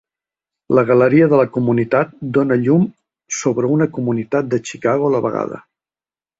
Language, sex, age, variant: Catalan, male, 60-69, Central